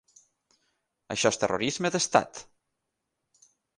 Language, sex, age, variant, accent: Catalan, male, 30-39, Valencià meridional, central; valencià